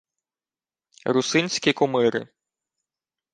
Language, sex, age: Ukrainian, male, 30-39